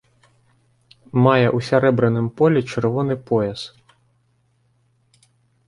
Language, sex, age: Belarusian, male, 30-39